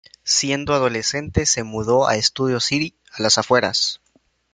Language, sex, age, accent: Spanish, male, 19-29, América central